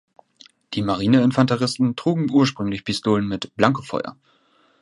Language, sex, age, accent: German, male, 19-29, Deutschland Deutsch